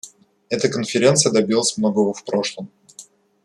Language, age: Russian, 19-29